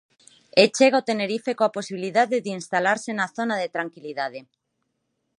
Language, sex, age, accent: Galician, female, 40-49, Normativo (estándar); Neofalante